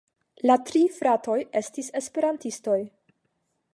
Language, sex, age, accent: Esperanto, female, 19-29, Internacia